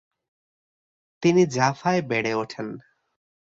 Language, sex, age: Bengali, male, 19-29